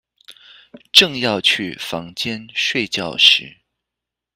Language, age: Chinese, 30-39